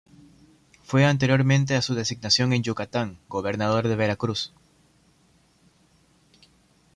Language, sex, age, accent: Spanish, male, 19-29, Andino-Pacífico: Colombia, Perú, Ecuador, oeste de Bolivia y Venezuela andina